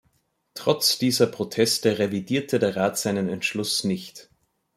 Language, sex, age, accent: German, male, 30-39, Österreichisches Deutsch